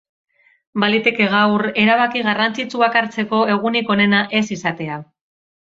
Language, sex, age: Basque, female, 40-49